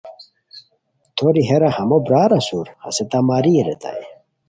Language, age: Khowar, 30-39